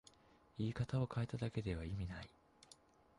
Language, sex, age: Japanese, male, 19-29